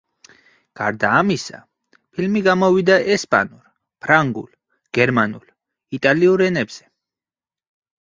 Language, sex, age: Georgian, male, 30-39